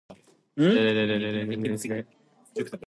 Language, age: English, 19-29